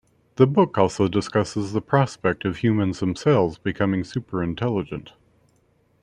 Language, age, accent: English, 40-49, United States English